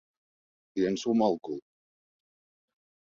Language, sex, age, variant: Catalan, male, 50-59, Balear